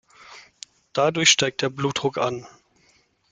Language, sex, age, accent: German, male, 30-39, Deutschland Deutsch